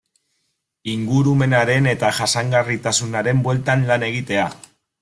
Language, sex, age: Basque, male, 30-39